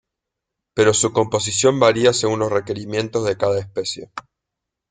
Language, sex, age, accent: Spanish, male, 19-29, Rioplatense: Argentina, Uruguay, este de Bolivia, Paraguay